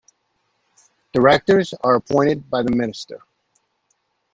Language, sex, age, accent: English, male, 60-69, United States English